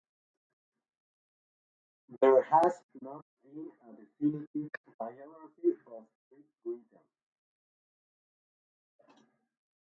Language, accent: Spanish, México